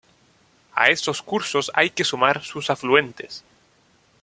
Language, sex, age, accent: Spanish, male, 19-29, Chileno: Chile, Cuyo